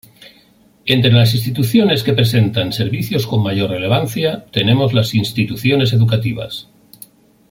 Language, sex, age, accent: Spanish, male, 50-59, España: Norte peninsular (Asturias, Castilla y León, Cantabria, País Vasco, Navarra, Aragón, La Rioja, Guadalajara, Cuenca)